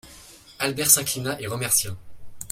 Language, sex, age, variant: French, male, under 19, Français de métropole